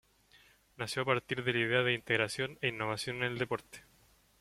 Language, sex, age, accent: Spanish, male, 19-29, Chileno: Chile, Cuyo